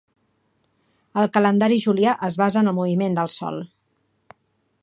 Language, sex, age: Catalan, female, 40-49